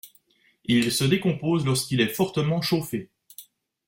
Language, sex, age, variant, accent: French, male, 30-39, Français d'Europe, Français de Suisse